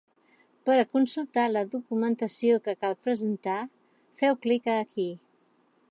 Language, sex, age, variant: Catalan, female, 40-49, Central